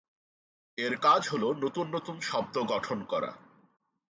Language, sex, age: Bengali, male, 40-49